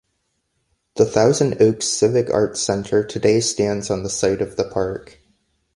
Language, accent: English, United States English